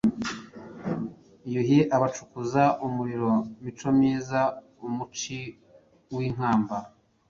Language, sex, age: Kinyarwanda, male, 40-49